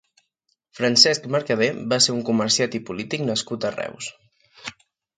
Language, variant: Catalan, Central